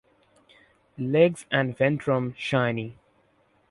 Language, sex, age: English, male, under 19